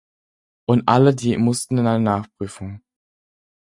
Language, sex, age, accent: German, male, under 19, Deutschland Deutsch